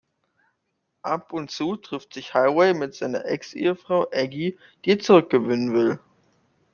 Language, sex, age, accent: German, male, under 19, Deutschland Deutsch